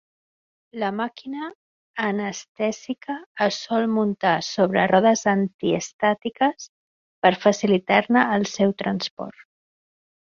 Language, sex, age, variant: Catalan, female, 40-49, Central